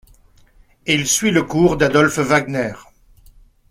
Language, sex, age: French, male, 60-69